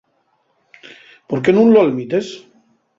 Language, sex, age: Asturian, male, 50-59